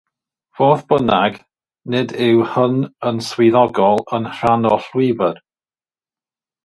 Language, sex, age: Welsh, male, 50-59